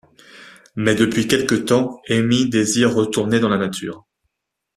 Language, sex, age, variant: French, male, 19-29, Français de métropole